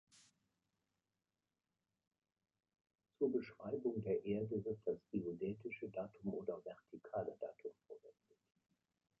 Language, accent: German, Deutschland Deutsch